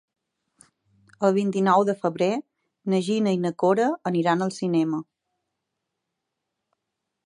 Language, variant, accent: Catalan, Balear, balear; Palma